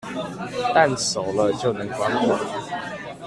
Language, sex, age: Chinese, male, 19-29